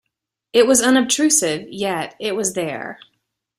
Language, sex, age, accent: English, female, 50-59, United States English